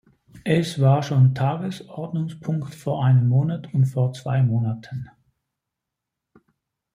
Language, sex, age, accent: German, male, 50-59, Schweizerdeutsch